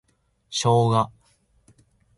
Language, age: Japanese, 19-29